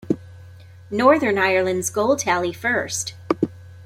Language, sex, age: English, female, 40-49